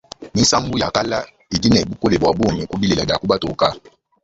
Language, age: Luba-Lulua, 19-29